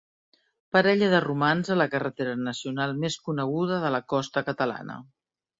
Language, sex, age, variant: Catalan, female, 50-59, Central